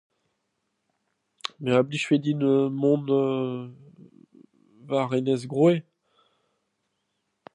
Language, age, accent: Breton, 30-39, Kerneveg; Leoneg